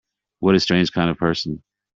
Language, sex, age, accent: English, male, 50-59, United States English